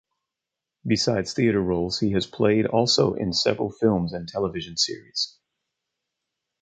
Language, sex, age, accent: English, male, 40-49, United States English